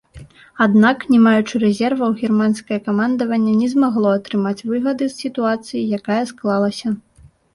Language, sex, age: Belarusian, female, 19-29